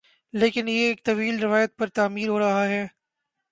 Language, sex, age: Urdu, male, 19-29